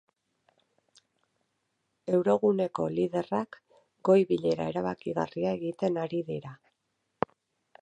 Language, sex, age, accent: Basque, female, 50-59, Erdialdekoa edo Nafarra (Gipuzkoa, Nafarroa)